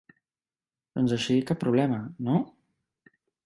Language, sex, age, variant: Catalan, male, 30-39, Central